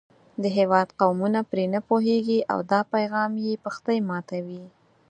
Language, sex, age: Pashto, female, 30-39